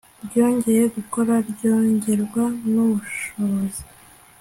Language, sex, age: Kinyarwanda, female, 19-29